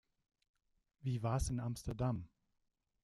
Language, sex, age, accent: German, male, 40-49, Deutschland Deutsch